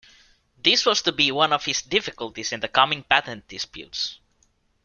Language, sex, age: English, female, 19-29